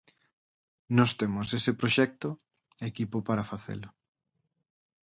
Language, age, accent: Galician, 30-39, Normativo (estándar)